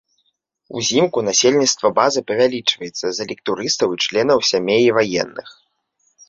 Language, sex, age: Belarusian, male, 19-29